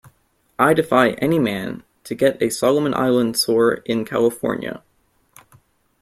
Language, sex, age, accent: English, male, 19-29, United States English